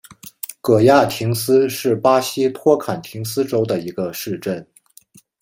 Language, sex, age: Chinese, male, 30-39